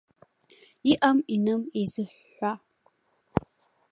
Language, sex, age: Abkhazian, female, under 19